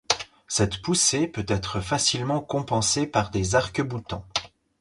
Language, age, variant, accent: French, 19-29, Français d'Europe, Français de Suisse